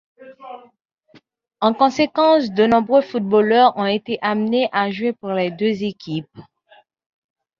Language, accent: French, Français d’Haïti